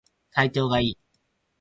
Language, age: Japanese, 19-29